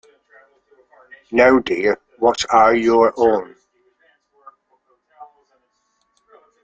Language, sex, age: English, male, 70-79